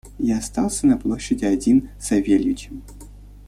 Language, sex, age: Russian, male, 19-29